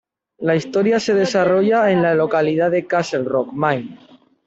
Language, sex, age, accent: Spanish, male, 30-39, España: Norte peninsular (Asturias, Castilla y León, Cantabria, País Vasco, Navarra, Aragón, La Rioja, Guadalajara, Cuenca)